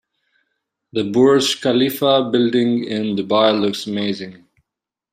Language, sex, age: English, male, 19-29